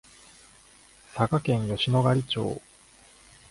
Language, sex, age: Japanese, male, 30-39